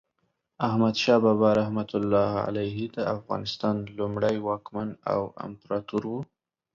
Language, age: Pashto, 30-39